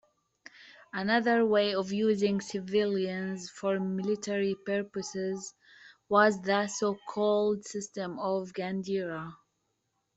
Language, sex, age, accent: English, female, 19-29, United States English